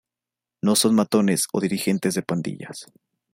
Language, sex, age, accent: Spanish, male, 19-29, México